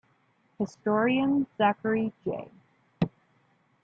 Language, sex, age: English, female, 19-29